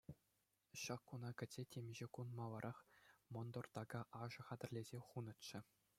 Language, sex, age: Chuvash, male, under 19